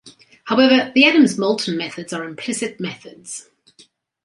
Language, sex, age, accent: English, female, 50-59, Australian English